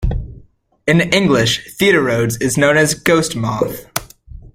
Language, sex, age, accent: English, male, under 19, United States English